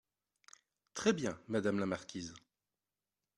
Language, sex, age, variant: French, male, 30-39, Français de métropole